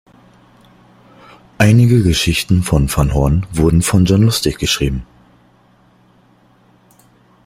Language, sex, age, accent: German, male, 30-39, Deutschland Deutsch